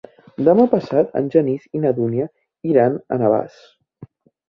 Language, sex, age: Catalan, male, 19-29